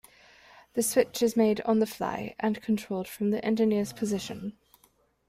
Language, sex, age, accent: English, female, 19-29, England English